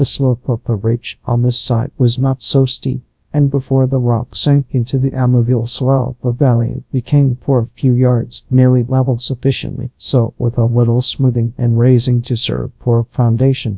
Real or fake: fake